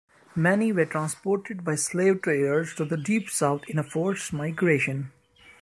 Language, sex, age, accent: English, male, 19-29, India and South Asia (India, Pakistan, Sri Lanka)